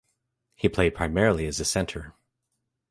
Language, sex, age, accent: English, male, 30-39, Canadian English